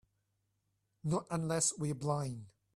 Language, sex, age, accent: English, male, 30-39, Hong Kong English